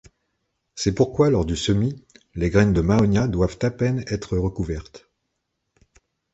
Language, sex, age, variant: French, male, 50-59, Français de métropole